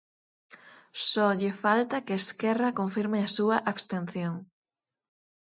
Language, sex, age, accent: Galician, female, 30-39, Normativo (estándar)